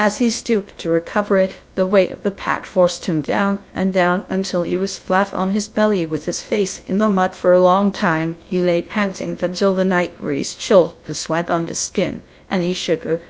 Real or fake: fake